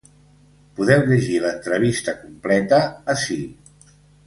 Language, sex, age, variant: Catalan, male, 60-69, Central